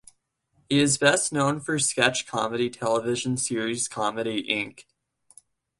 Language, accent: English, United States English